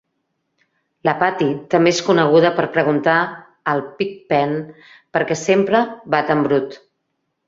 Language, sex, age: Catalan, female, 40-49